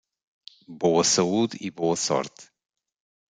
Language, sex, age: Portuguese, male, 40-49